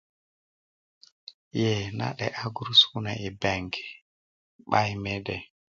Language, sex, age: Kuku, male, 30-39